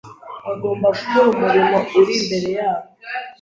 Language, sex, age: Kinyarwanda, female, 19-29